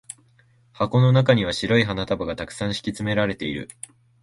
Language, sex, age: Japanese, male, 19-29